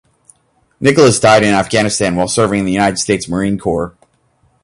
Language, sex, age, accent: English, male, 30-39, United States English